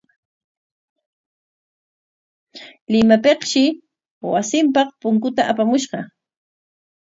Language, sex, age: Corongo Ancash Quechua, female, 50-59